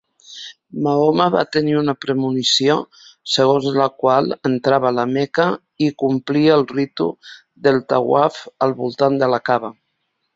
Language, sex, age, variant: Catalan, female, 70-79, Central